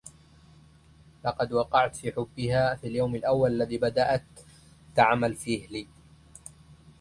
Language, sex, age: Arabic, male, 19-29